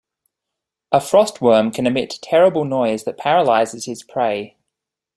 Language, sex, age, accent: English, male, 19-29, Australian English